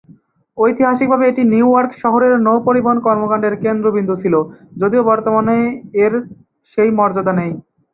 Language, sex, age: Bengali, male, 19-29